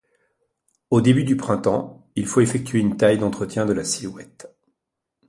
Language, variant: French, Français de métropole